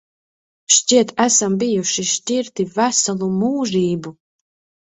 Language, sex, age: Latvian, female, 30-39